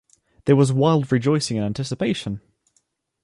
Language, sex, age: English, male, 19-29